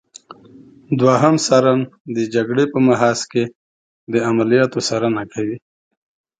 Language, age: Pashto, 40-49